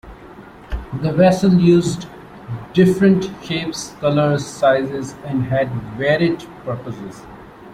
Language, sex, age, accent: English, male, 30-39, India and South Asia (India, Pakistan, Sri Lanka)